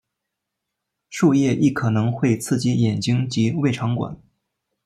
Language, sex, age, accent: Chinese, male, 19-29, 出生地：四川省